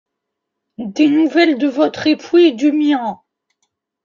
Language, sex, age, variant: French, male, under 19, Français de métropole